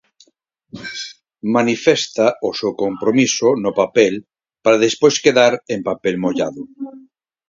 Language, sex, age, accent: Galician, male, 50-59, Normativo (estándar)